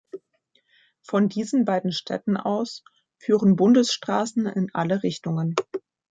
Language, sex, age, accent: German, female, 30-39, Deutschland Deutsch